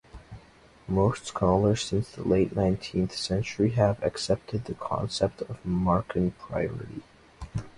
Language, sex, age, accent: English, male, under 19, United States English